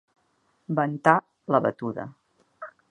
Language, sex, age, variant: Catalan, female, 50-59, Central